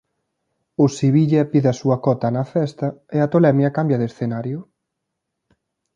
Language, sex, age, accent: Galician, male, 19-29, Atlántico (seseo e gheada)